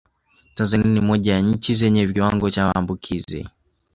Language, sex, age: Swahili, male, 19-29